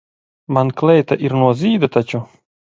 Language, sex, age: Latvian, male, 40-49